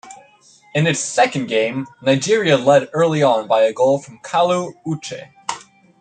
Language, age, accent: English, 19-29, United States English